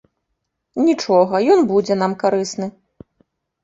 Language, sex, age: Belarusian, female, 30-39